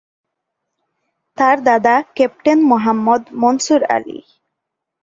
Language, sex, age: Bengali, female, 19-29